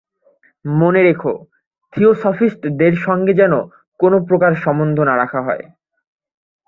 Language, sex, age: Bengali, male, under 19